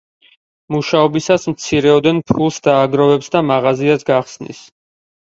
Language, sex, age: Georgian, male, 30-39